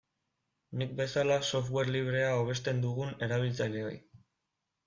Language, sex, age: Basque, male, 19-29